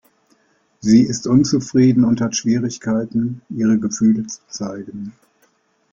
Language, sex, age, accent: German, male, 60-69, Deutschland Deutsch